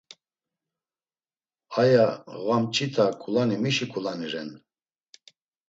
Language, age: Laz, 50-59